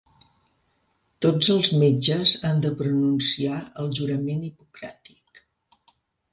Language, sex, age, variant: Catalan, female, 60-69, Central